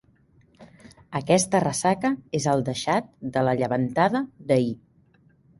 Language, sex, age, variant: Catalan, female, 30-39, Central